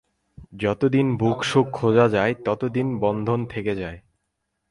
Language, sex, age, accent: Bengali, male, 19-29, প্রমিত; চলিত